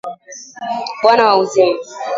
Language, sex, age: Swahili, female, 19-29